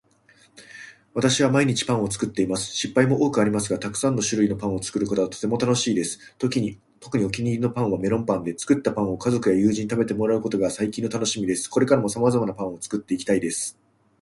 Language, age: Japanese, 30-39